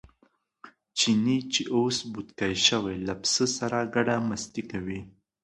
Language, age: Pashto, 19-29